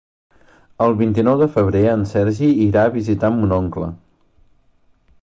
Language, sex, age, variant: Catalan, male, 40-49, Central